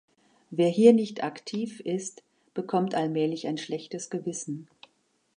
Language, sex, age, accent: German, female, 60-69, Deutschland Deutsch